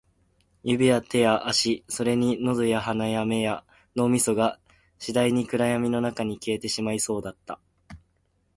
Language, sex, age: Japanese, male, 19-29